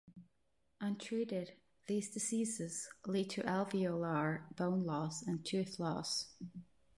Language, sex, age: English, female, 30-39